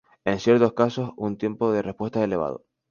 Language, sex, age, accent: Spanish, male, 19-29, España: Islas Canarias